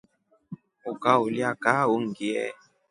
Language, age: Rombo, 19-29